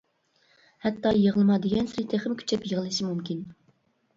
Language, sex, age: Uyghur, female, 30-39